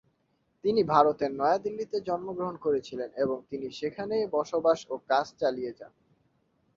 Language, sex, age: Bengali, male, 19-29